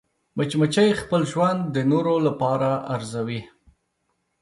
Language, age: Pashto, 30-39